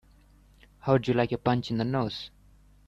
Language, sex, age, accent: English, male, 19-29, England English